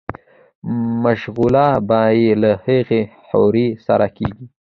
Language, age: Pashto, under 19